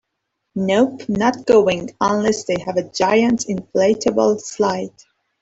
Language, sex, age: English, female, 19-29